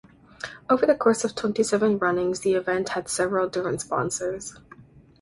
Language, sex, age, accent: English, female, 19-29, United States English